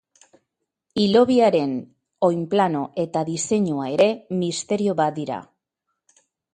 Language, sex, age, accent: Basque, female, 40-49, Mendebalekoa (Araba, Bizkaia, Gipuzkoako mendebaleko herri batzuk)